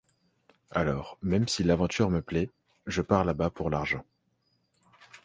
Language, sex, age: French, male, 19-29